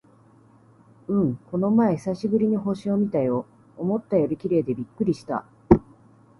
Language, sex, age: Japanese, female, 40-49